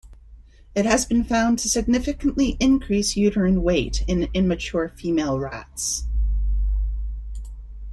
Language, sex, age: English, female, 50-59